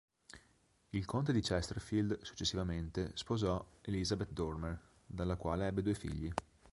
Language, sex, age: Italian, male, 19-29